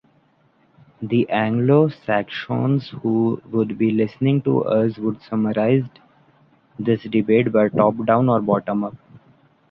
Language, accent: English, India and South Asia (India, Pakistan, Sri Lanka)